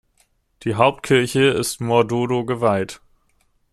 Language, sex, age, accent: German, male, 19-29, Deutschland Deutsch